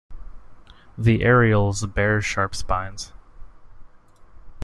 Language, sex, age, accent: English, male, 19-29, United States English